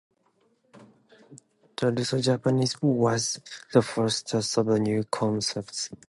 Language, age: English, 19-29